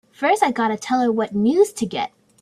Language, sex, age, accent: English, female, under 19, United States English